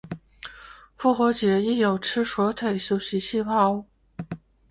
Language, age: Chinese, 19-29